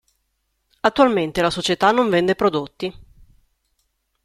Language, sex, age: Italian, female, 30-39